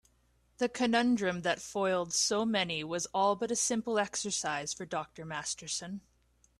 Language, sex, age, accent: English, female, 19-29, Canadian English